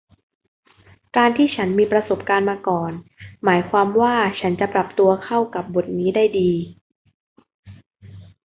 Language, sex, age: Thai, female, 19-29